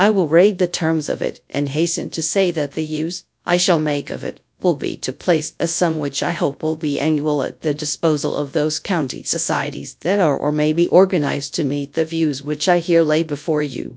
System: TTS, GradTTS